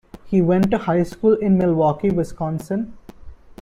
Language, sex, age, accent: English, male, 19-29, India and South Asia (India, Pakistan, Sri Lanka)